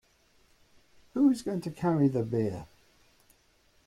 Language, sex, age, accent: English, male, 40-49, England English